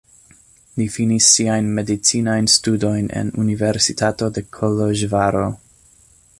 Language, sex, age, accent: Esperanto, male, 30-39, Internacia